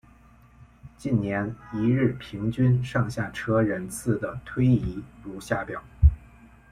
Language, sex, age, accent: Chinese, male, 19-29, 出生地：河北省